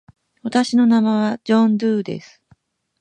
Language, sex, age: Japanese, female, 40-49